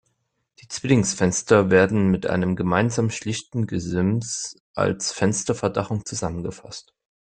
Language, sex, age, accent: German, male, 19-29, Deutschland Deutsch